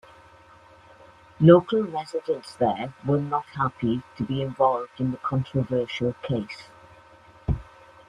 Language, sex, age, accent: English, female, 60-69, Welsh English